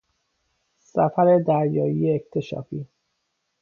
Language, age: Persian, 40-49